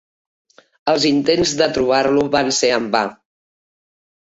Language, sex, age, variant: Catalan, female, 50-59, Septentrional